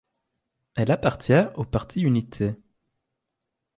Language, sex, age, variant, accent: French, male, 30-39, Français d'Europe, Français de Belgique